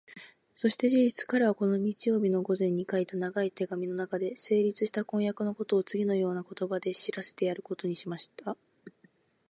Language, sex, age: Japanese, female, 19-29